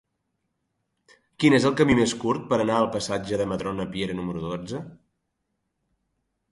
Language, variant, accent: Catalan, Central, central